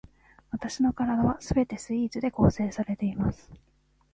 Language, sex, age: Japanese, female, 19-29